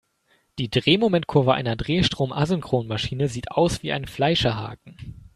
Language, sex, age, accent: German, male, 19-29, Deutschland Deutsch